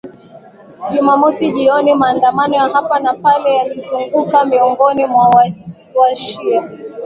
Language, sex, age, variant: Swahili, female, 19-29, Kiswahili Sanifu (EA)